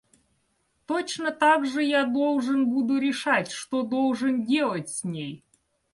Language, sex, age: Russian, female, 40-49